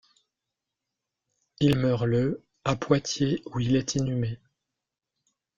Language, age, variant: French, 40-49, Français de métropole